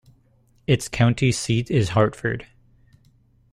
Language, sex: English, male